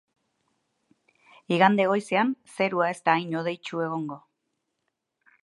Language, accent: Basque, Erdialdekoa edo Nafarra (Gipuzkoa, Nafarroa)